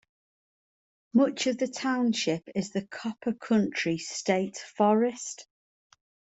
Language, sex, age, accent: English, female, 40-49, Welsh English